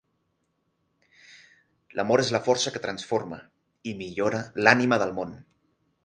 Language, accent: Catalan, central; septentrional